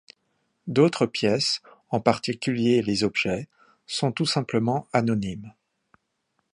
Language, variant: French, Français de métropole